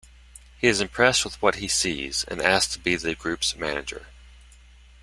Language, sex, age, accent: English, male, 40-49, United States English